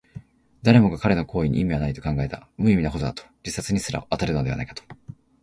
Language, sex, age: Japanese, male, 19-29